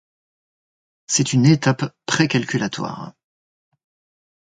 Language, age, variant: French, 60-69, Français de métropole